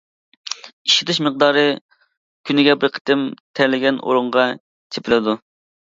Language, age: Uyghur, 19-29